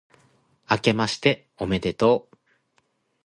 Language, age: Japanese, 40-49